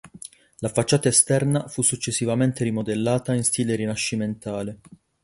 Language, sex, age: Italian, male, 19-29